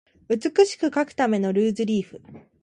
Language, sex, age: Japanese, female, 19-29